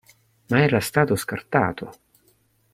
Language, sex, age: Italian, male, 40-49